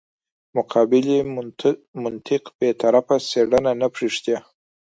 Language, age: Pashto, 19-29